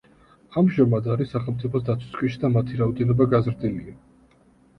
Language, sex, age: Georgian, male, 19-29